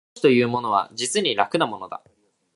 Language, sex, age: Japanese, male, 19-29